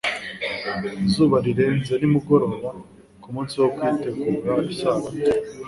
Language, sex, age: Kinyarwanda, male, under 19